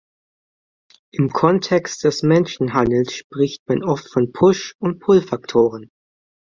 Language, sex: German, male